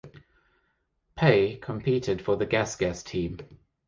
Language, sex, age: English, male, 50-59